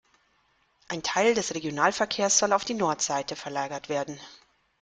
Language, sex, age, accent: German, female, 40-49, Deutschland Deutsch